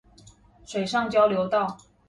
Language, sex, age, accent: Chinese, female, 19-29, 出生地：臺中市